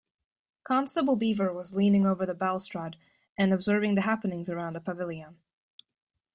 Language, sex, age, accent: English, female, under 19, England English